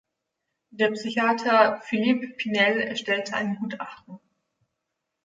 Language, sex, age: German, female, 19-29